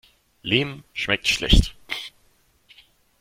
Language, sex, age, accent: German, male, 19-29, Deutschland Deutsch